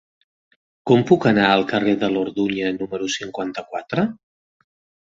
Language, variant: Catalan, Central